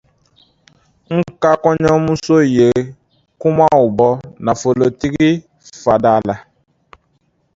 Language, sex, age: Dyula, male, 19-29